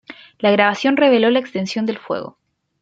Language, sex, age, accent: Spanish, female, under 19, Chileno: Chile, Cuyo